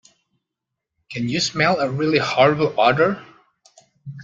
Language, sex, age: English, male, 40-49